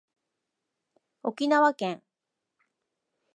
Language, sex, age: Japanese, female, 50-59